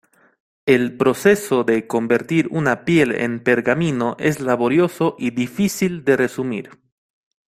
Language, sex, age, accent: Spanish, male, 19-29, Rioplatense: Argentina, Uruguay, este de Bolivia, Paraguay